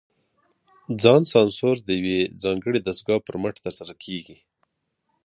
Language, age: Pashto, 30-39